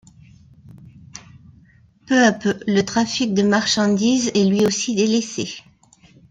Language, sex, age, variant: French, female, 50-59, Français de métropole